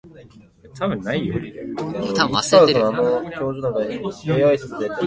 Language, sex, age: Japanese, male, 19-29